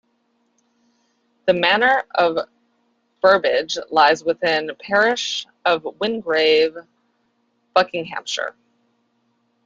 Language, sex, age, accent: English, female, 30-39, United States English